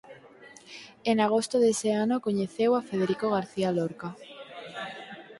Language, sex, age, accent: Galician, female, under 19, Normativo (estándar)